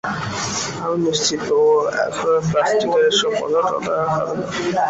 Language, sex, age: Bengali, male, under 19